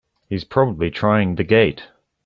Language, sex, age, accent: English, male, under 19, New Zealand English